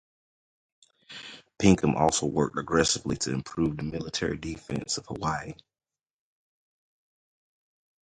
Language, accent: English, United States English